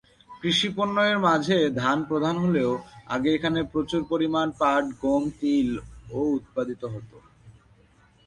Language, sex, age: Bengali, male, 19-29